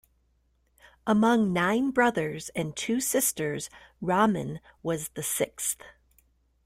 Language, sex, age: English, female, 50-59